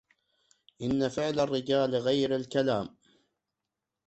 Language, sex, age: Arabic, male, 19-29